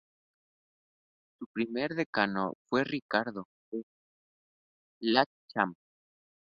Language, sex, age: Spanish, male, 19-29